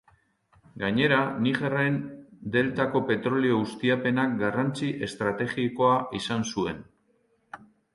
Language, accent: Basque, Mendebalekoa (Araba, Bizkaia, Gipuzkoako mendebaleko herri batzuk)